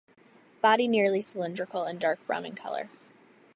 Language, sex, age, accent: English, female, under 19, United States English